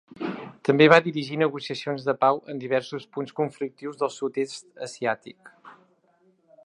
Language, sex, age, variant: Catalan, male, 40-49, Central